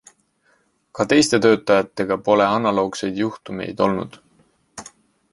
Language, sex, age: Estonian, male, 19-29